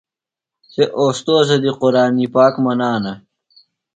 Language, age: Phalura, under 19